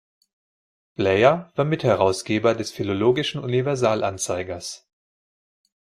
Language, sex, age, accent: German, male, 30-39, Deutschland Deutsch